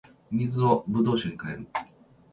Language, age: Japanese, 40-49